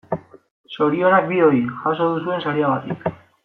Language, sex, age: Basque, male, 19-29